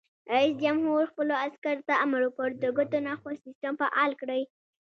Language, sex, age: Pashto, female, under 19